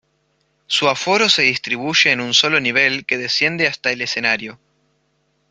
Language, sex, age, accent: Spanish, male, 19-29, Rioplatense: Argentina, Uruguay, este de Bolivia, Paraguay